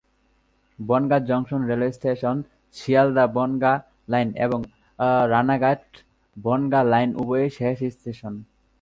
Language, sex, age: Bengali, male, under 19